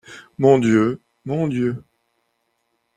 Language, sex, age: French, male, 50-59